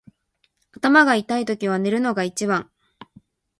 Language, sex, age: Japanese, female, 19-29